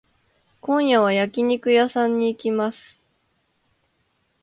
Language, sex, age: Japanese, female, 19-29